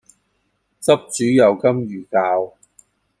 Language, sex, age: Cantonese, male, 40-49